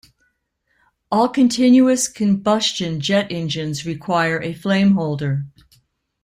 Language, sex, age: English, female, 60-69